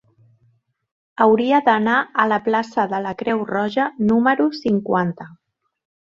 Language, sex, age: Catalan, female, 40-49